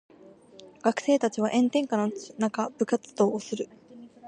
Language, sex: Japanese, female